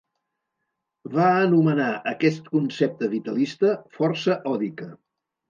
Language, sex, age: Catalan, male, 80-89